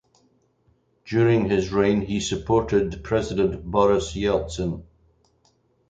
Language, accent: English, Scottish English